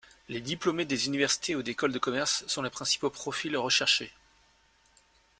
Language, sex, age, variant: French, male, 30-39, Français de métropole